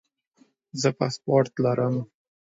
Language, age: Pashto, 19-29